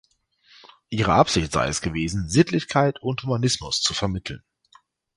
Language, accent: German, Deutschland Deutsch